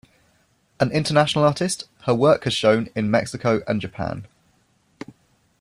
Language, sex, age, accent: English, male, 19-29, England English